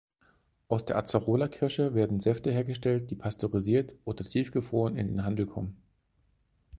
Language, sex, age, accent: German, male, 40-49, Deutschland Deutsch